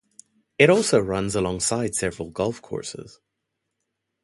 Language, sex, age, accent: English, male, 19-29, Southern African (South Africa, Zimbabwe, Namibia)